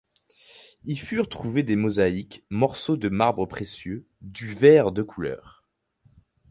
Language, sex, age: French, male, 19-29